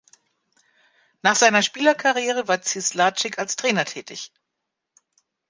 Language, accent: German, Deutschland Deutsch